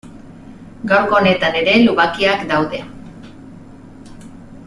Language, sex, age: Basque, female, 40-49